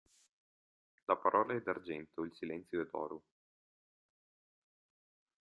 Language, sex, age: Italian, male, 19-29